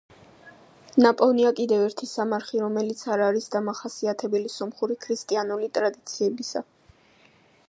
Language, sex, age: Georgian, female, under 19